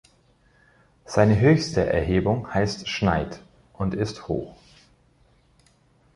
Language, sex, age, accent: German, male, 30-39, Österreichisches Deutsch